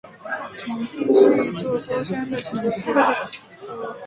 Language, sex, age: Chinese, female, 19-29